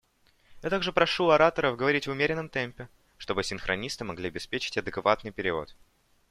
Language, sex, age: Russian, male, under 19